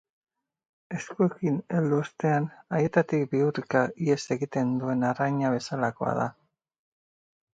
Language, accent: Basque, Mendebalekoa (Araba, Bizkaia, Gipuzkoako mendebaleko herri batzuk)